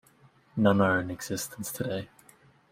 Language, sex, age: English, male, 19-29